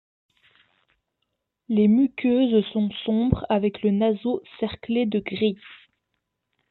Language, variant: French, Français de métropole